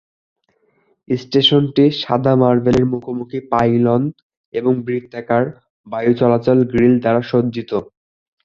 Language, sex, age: Bengali, male, 19-29